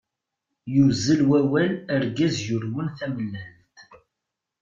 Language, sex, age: Kabyle, male, 19-29